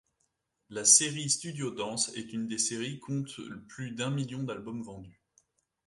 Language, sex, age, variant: French, male, 19-29, Français de métropole